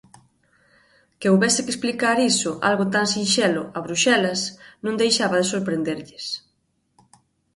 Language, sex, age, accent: Galician, female, 30-39, Normativo (estándar)